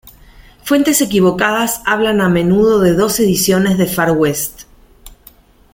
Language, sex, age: Spanish, female, 40-49